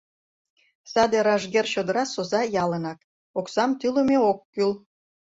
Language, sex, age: Mari, female, 30-39